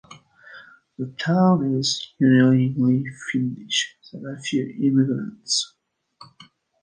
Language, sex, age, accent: English, male, 19-29, United States English